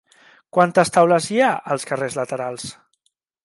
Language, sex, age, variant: Catalan, male, 19-29, Central